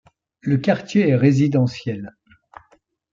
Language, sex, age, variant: French, male, 70-79, Français de métropole